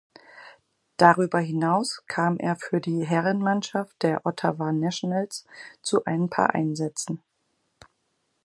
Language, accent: German, Deutschland Deutsch